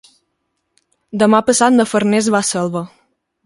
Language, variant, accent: Catalan, Balear, balear